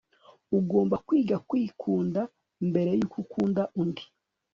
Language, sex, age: Kinyarwanda, male, 30-39